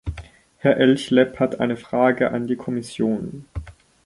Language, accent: German, Deutschland Deutsch